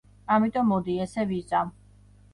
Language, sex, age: Georgian, female, 40-49